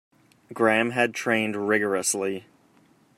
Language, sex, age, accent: English, male, 19-29, United States English